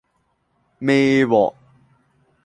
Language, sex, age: Cantonese, male, 19-29